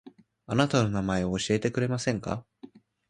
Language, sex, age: Japanese, male, under 19